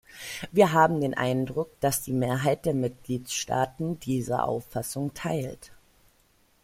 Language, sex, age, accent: German, female, 30-39, Deutschland Deutsch